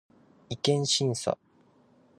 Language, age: Japanese, 19-29